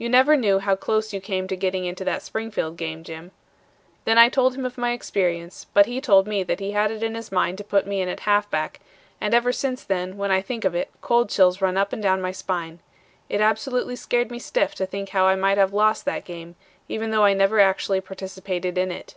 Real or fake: real